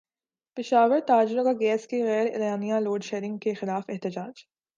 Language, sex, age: Urdu, female, 19-29